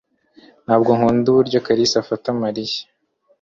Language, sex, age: Kinyarwanda, male, 19-29